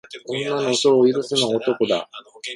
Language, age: Japanese, 40-49